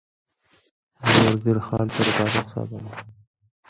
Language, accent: English, United States English